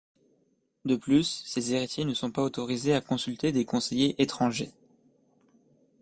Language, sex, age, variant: French, male, under 19, Français de métropole